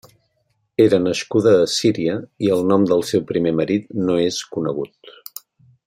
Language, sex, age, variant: Catalan, male, 50-59, Central